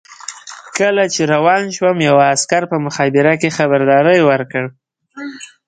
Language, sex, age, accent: Pashto, male, 19-29, معیاري پښتو